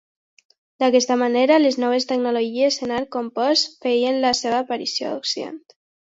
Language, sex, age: Catalan, female, under 19